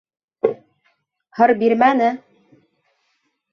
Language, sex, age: Bashkir, female, 30-39